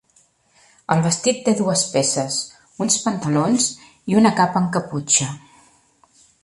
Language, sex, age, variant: Catalan, female, 50-59, Central